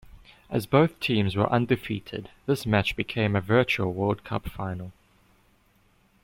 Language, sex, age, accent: English, male, 19-29, Southern African (South Africa, Zimbabwe, Namibia)